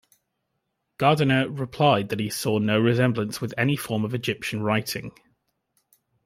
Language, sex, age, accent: English, male, 19-29, England English